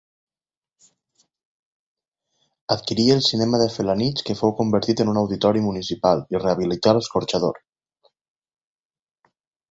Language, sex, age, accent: Catalan, male, 19-29, valencià